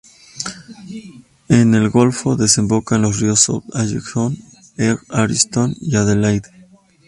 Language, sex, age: Spanish, male, 30-39